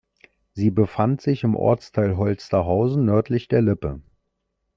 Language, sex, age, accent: German, male, 40-49, Deutschland Deutsch